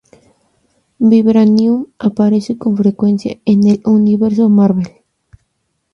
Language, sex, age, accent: Spanish, female, under 19, México